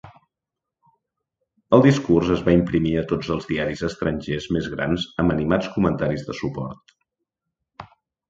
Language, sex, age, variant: Catalan, male, 40-49, Central